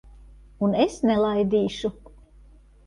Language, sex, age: Latvian, female, 60-69